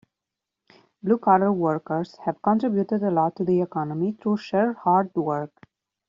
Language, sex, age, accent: English, female, 30-39, United States English